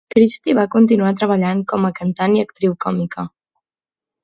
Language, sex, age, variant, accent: Catalan, female, 19-29, Central, central